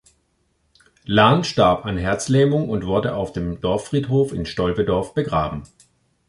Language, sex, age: German, female, 40-49